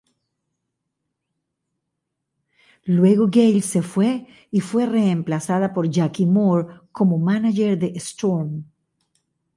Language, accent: Spanish, Caribe: Cuba, Venezuela, Puerto Rico, República Dominicana, Panamá, Colombia caribeña, México caribeño, Costa del golfo de México